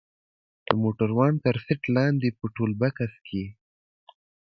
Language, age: Pashto, 19-29